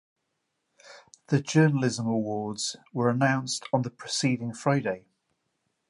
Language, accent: English, England English